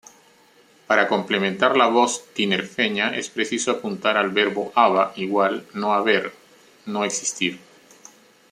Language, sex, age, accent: Spanish, male, 50-59, Andino-Pacífico: Colombia, Perú, Ecuador, oeste de Bolivia y Venezuela andina